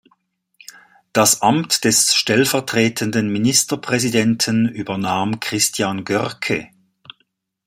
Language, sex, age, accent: German, male, 60-69, Schweizerdeutsch